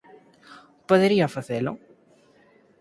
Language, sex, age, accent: Galician, male, 19-29, Central (gheada)